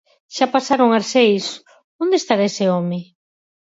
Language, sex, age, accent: Galician, female, 50-59, Central (gheada)